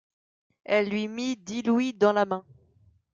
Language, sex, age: French, female, under 19